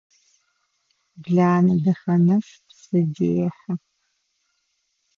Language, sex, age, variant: Adyghe, female, 30-39, Адыгабзэ (Кирил, пстэумэ зэдыряе)